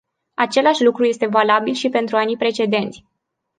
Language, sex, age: Romanian, female, 19-29